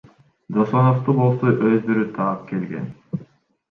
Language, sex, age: Kyrgyz, male, 19-29